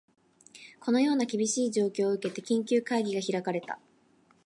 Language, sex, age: Japanese, female, 19-29